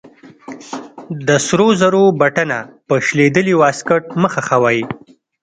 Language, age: Pashto, 30-39